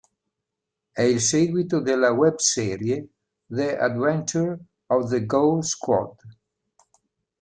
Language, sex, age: Italian, male, 60-69